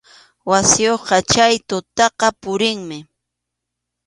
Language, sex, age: Arequipa-La Unión Quechua, female, 30-39